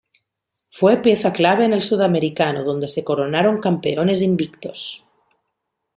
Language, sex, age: Spanish, female, 30-39